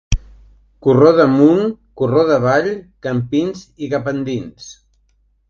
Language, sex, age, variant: Catalan, male, 70-79, Central